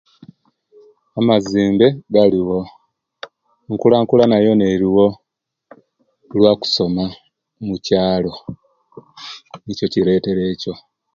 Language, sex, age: Kenyi, male, 40-49